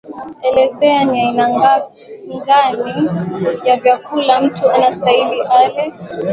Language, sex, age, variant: Swahili, female, 19-29, Kiswahili Sanifu (EA)